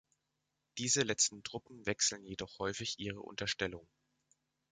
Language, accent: German, Deutschland Deutsch